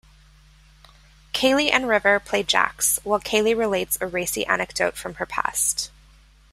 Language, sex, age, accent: English, female, 30-39, United States English